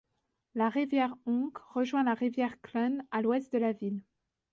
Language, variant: French, Français de métropole